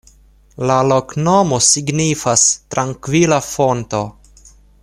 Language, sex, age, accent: Esperanto, male, 19-29, Internacia